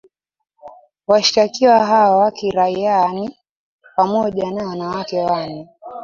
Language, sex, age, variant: Swahili, female, 19-29, Kiswahili cha Bara ya Kenya